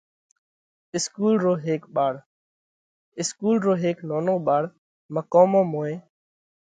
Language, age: Parkari Koli, 19-29